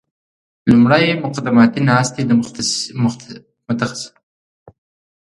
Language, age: Pashto, 19-29